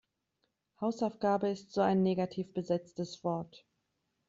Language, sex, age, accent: German, female, 30-39, Deutschland Deutsch